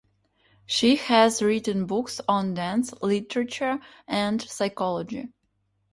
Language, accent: English, Ukrainian